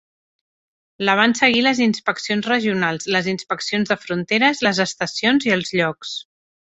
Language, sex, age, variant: Catalan, female, 40-49, Central